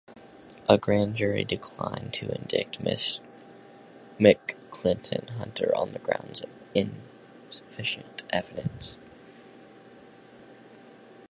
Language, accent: English, United States English